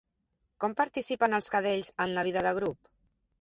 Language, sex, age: Catalan, female, 40-49